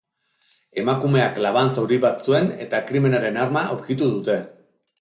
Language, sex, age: Basque, male, 40-49